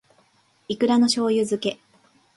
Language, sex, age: Japanese, female, 40-49